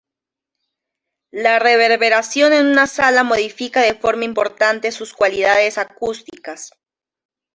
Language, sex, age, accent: Spanish, female, 19-29, Andino-Pacífico: Colombia, Perú, Ecuador, oeste de Bolivia y Venezuela andina